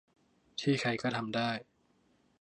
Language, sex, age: Thai, male, under 19